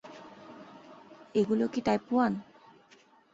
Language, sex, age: Bengali, female, 19-29